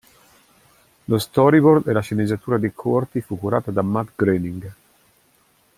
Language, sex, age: Italian, male, 50-59